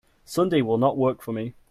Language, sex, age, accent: English, male, under 19, England English